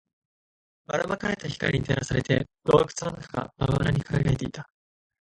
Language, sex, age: Japanese, male, 19-29